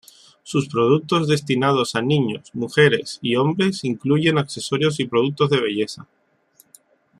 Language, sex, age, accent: Spanish, male, 30-39, España: Islas Canarias